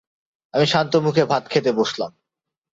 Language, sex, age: Bengali, male, 19-29